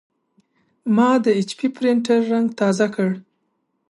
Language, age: Pashto, 19-29